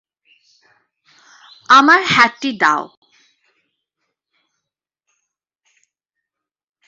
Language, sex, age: Bengali, female, 19-29